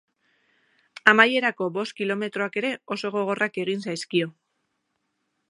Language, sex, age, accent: Basque, female, 30-39, Erdialdekoa edo Nafarra (Gipuzkoa, Nafarroa)